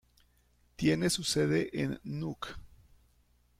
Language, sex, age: Spanish, male, 50-59